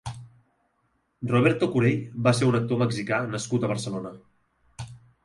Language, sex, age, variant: Catalan, male, 19-29, Central